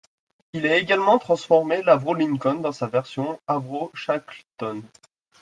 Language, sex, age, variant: French, male, 19-29, Français de métropole